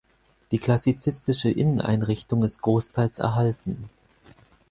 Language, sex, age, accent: German, male, 40-49, Deutschland Deutsch